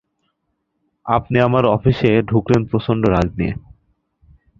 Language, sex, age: Bengali, male, 19-29